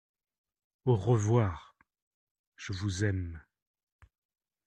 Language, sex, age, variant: French, male, 30-39, Français de métropole